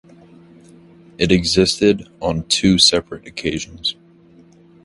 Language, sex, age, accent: English, male, 19-29, United States English